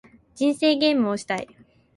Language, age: Japanese, 19-29